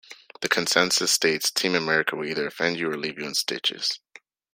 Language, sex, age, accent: English, male, 19-29, United States English